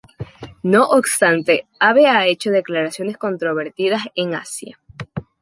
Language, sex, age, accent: Spanish, female, 19-29, Andino-Pacífico: Colombia, Perú, Ecuador, oeste de Bolivia y Venezuela andina